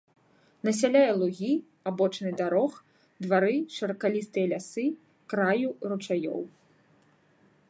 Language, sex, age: Belarusian, female, 30-39